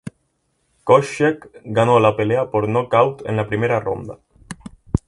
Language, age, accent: Spanish, 19-29, España: Islas Canarias